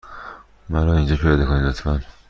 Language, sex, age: Persian, male, 30-39